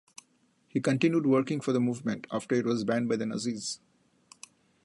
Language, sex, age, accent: English, male, 50-59, India and South Asia (India, Pakistan, Sri Lanka)